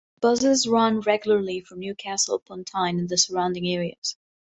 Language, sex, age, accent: English, female, 30-39, England English